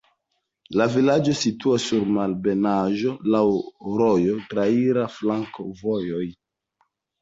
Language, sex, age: Esperanto, male, 19-29